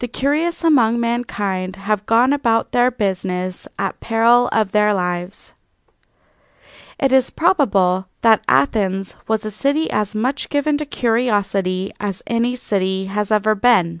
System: none